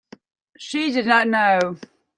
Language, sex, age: English, female, 50-59